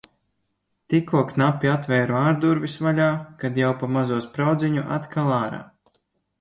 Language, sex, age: Latvian, male, 19-29